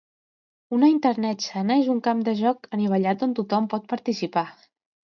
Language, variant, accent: Catalan, Central, central